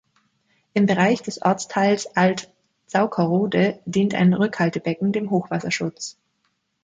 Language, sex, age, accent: German, female, 19-29, Deutschland Deutsch